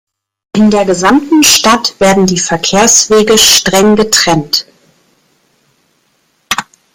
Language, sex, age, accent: German, female, 40-49, Deutschland Deutsch